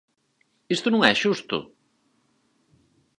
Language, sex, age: Galician, male, 40-49